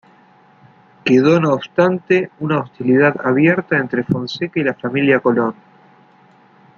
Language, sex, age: Spanish, male, 40-49